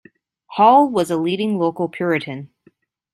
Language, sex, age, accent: English, female, 19-29, United States English